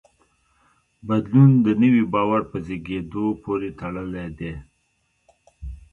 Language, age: Pashto, 60-69